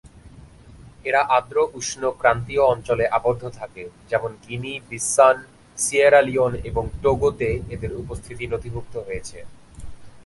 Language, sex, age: Bengali, male, 19-29